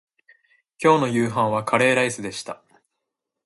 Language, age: Japanese, 19-29